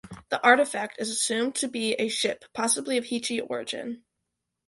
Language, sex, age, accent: English, female, under 19, United States English